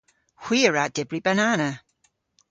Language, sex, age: Cornish, female, 40-49